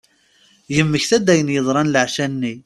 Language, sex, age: Kabyle, male, 30-39